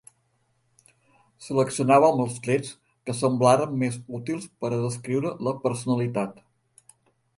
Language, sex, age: Catalan, male, 70-79